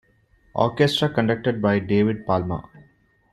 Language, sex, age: English, male, 40-49